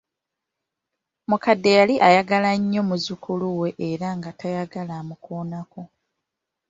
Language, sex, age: Ganda, female, 19-29